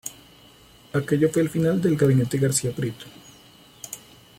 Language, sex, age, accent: Spanish, male, 30-39, Andino-Pacífico: Colombia, Perú, Ecuador, oeste de Bolivia y Venezuela andina